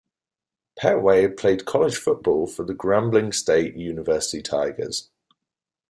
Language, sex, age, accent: English, male, 19-29, England English